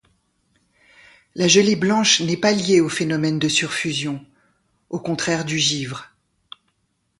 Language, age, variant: French, 60-69, Français de métropole